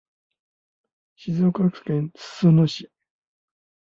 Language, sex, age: Japanese, male, 60-69